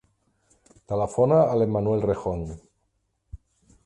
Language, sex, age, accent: Catalan, male, 60-69, aprenent (recent, des del castellà)